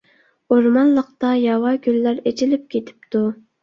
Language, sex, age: Uyghur, female, 19-29